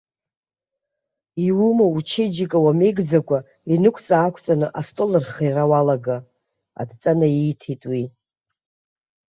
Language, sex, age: Abkhazian, female, 30-39